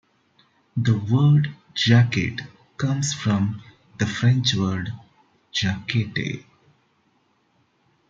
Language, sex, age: English, male, 30-39